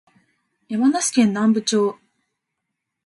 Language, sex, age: Japanese, female, 19-29